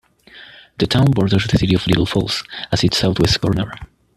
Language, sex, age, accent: English, male, 19-29, United States English